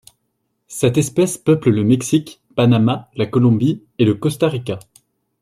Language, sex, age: French, male, 19-29